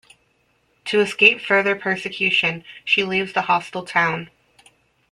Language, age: English, 30-39